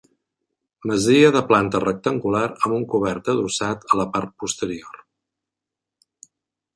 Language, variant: Catalan, Central